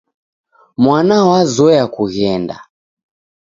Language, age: Taita, 19-29